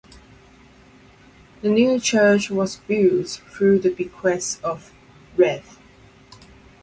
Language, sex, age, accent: English, female, 19-29, Hong Kong English